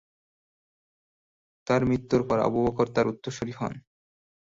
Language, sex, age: Bengali, male, 19-29